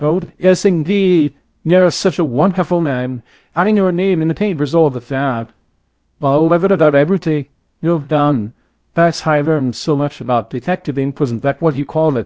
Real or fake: fake